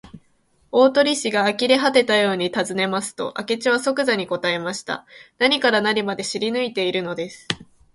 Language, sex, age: Japanese, female, 19-29